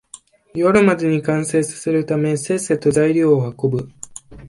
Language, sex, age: Japanese, male, 19-29